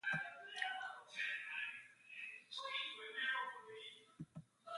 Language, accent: English, India and South Asia (India, Pakistan, Sri Lanka)